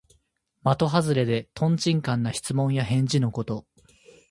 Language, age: Japanese, 19-29